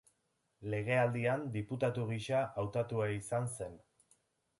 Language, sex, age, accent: Basque, male, 19-29, Erdialdekoa edo Nafarra (Gipuzkoa, Nafarroa)